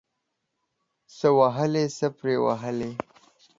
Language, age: Pashto, 19-29